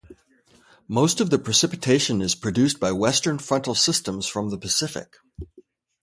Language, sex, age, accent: English, male, 50-59, United States English